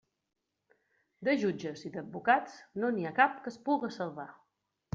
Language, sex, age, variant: Catalan, female, 40-49, Central